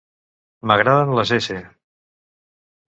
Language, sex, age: Catalan, male, 60-69